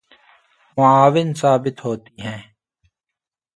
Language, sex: Urdu, male